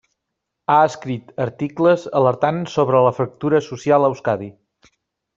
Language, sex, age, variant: Catalan, male, 30-39, Nord-Occidental